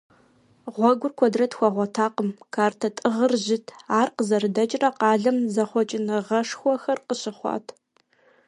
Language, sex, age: Kabardian, female, 19-29